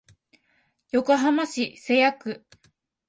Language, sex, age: Japanese, female, 19-29